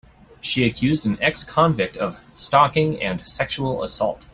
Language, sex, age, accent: English, male, 30-39, United States English